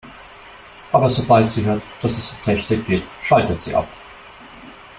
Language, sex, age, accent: German, male, 19-29, Deutschland Deutsch